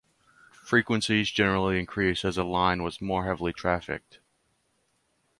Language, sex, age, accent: English, male, 19-29, United States English